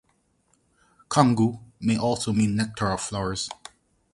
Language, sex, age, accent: English, male, 40-49, West Indies and Bermuda (Bahamas, Bermuda, Jamaica, Trinidad)